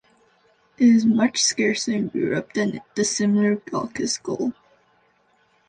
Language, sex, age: English, female, under 19